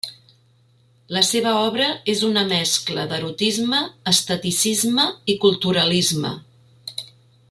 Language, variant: Catalan, Central